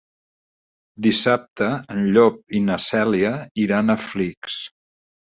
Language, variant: Catalan, Central